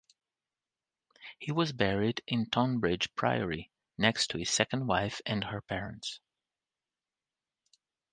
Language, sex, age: English, male, 40-49